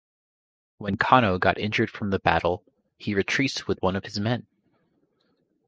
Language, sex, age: English, female, 19-29